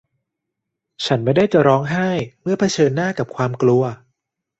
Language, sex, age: Thai, male, 30-39